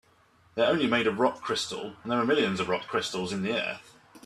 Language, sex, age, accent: English, male, 30-39, England English